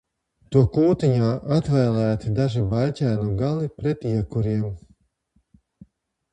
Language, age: Latvian, 50-59